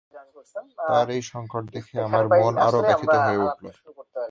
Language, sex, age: Bengali, male, 19-29